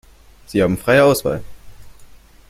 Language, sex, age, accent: German, male, 19-29, Deutschland Deutsch